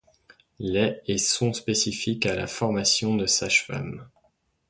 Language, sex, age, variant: French, male, 19-29, Français de métropole